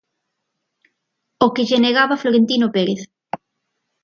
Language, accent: Galician, Atlántico (seseo e gheada)